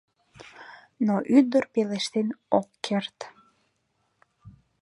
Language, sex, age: Mari, female, 19-29